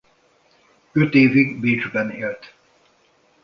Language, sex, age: Hungarian, male, 60-69